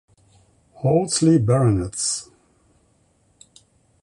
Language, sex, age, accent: English, male, 60-69, United States English